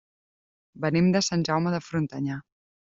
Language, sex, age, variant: Catalan, female, 30-39, Central